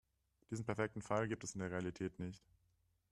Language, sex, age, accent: German, male, 19-29, Deutschland Deutsch